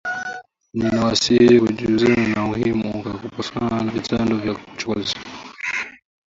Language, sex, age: Swahili, male, under 19